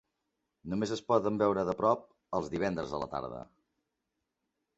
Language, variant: Catalan, Central